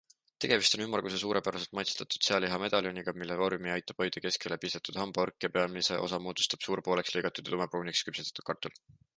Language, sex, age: Estonian, male, 19-29